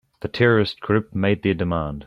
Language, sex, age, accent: English, male, under 19, New Zealand English